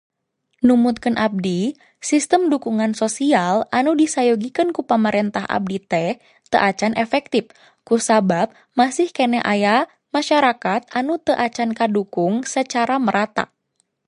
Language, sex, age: Sundanese, female, 19-29